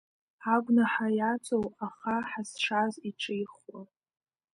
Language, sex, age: Abkhazian, female, 40-49